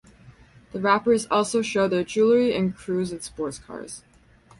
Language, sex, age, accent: English, female, 19-29, Canadian English